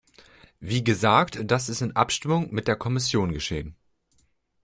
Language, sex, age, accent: German, male, 19-29, Deutschland Deutsch